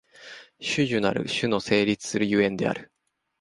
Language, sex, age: Japanese, male, 30-39